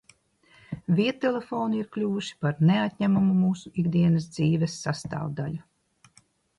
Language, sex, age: Latvian, female, 60-69